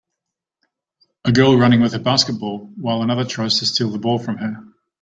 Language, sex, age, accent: English, male, 40-49, Australian English